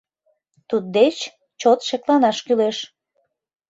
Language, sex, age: Mari, female, 40-49